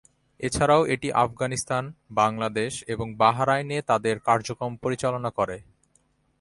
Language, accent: Bengali, Bengali